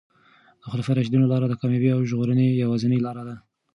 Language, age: Pashto, 19-29